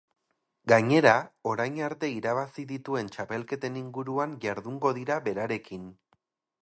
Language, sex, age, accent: Basque, male, 30-39, Erdialdekoa edo Nafarra (Gipuzkoa, Nafarroa)